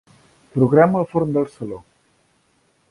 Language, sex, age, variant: Catalan, male, 50-59, Central